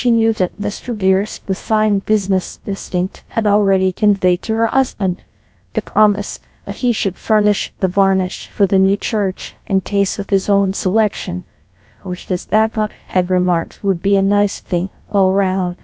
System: TTS, GlowTTS